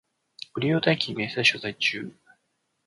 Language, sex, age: Japanese, male, 30-39